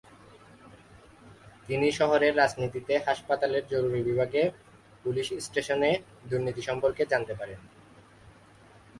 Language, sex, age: Bengali, male, 19-29